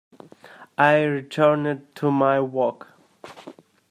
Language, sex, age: English, male, 19-29